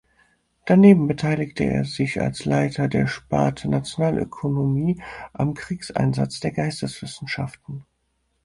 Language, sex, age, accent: German, male, 19-29, Deutschland Deutsch